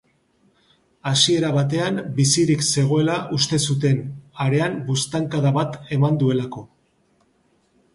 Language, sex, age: Basque, male, 50-59